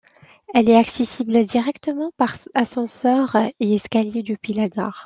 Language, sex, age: French, female, 30-39